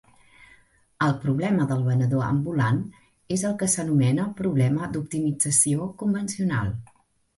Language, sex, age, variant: Catalan, female, 40-49, Central